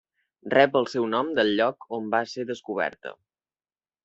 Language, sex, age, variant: Catalan, male, under 19, Central